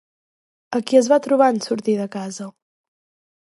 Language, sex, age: Catalan, female, 19-29